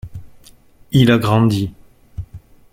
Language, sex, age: French, male, 40-49